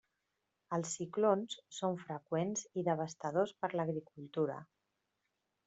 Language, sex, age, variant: Catalan, female, 40-49, Central